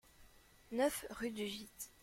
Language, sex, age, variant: French, female, under 19, Français de métropole